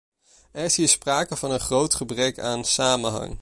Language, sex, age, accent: Dutch, male, 19-29, Nederlands Nederlands